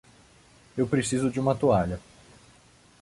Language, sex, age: Portuguese, male, 19-29